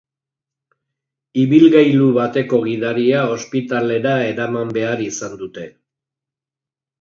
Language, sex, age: Basque, male, 60-69